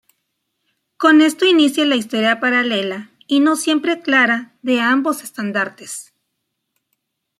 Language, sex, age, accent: Spanish, female, 40-49, México